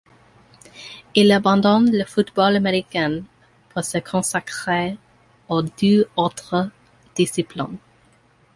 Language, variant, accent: French, Français d'Amérique du Nord, Français des États-Unis